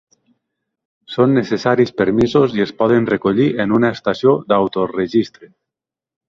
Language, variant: Catalan, Nord-Occidental